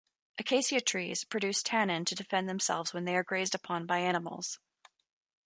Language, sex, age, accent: English, female, 30-39, United States English